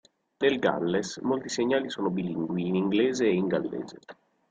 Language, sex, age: Italian, male, 19-29